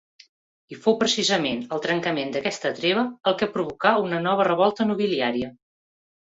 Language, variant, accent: Catalan, Central, central